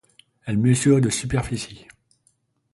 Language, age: French, 30-39